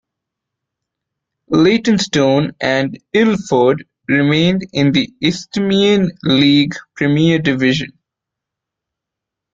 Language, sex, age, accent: English, male, 19-29, India and South Asia (India, Pakistan, Sri Lanka)